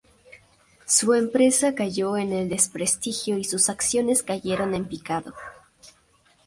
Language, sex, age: Spanish, female, under 19